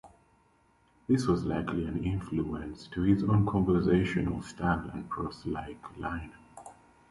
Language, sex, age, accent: English, female, 19-29, United States English